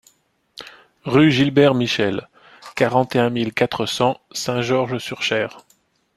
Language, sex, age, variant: French, male, 40-49, Français de métropole